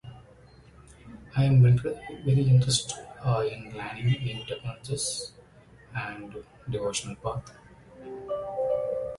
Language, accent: English, India and South Asia (India, Pakistan, Sri Lanka)